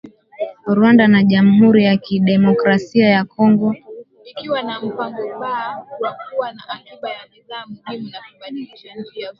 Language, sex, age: Swahili, female, 19-29